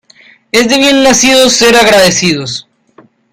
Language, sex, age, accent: Spanish, male, under 19, Andino-Pacífico: Colombia, Perú, Ecuador, oeste de Bolivia y Venezuela andina